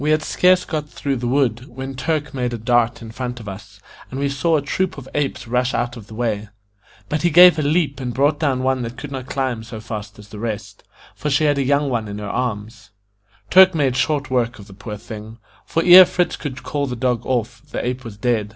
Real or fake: real